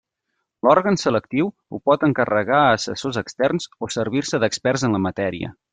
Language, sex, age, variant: Catalan, male, 30-39, Central